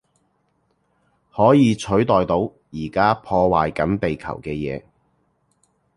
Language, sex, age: Cantonese, male, 40-49